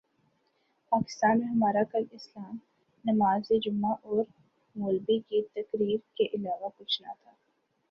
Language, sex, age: Urdu, female, 19-29